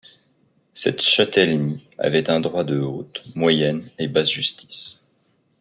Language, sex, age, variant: French, male, 40-49, Français de métropole